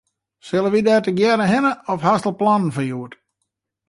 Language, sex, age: Western Frisian, male, 40-49